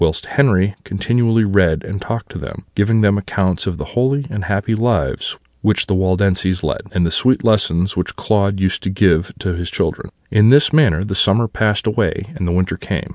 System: none